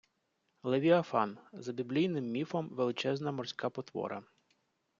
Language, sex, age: Ukrainian, male, 40-49